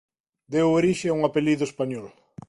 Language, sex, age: Galician, male, 40-49